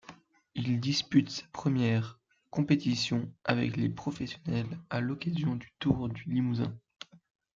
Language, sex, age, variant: French, male, under 19, Français de métropole